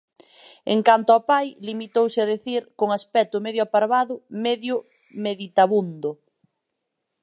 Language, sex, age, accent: Galician, female, 19-29, Atlántico (seseo e gheada)